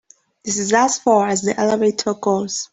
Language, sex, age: English, female, 19-29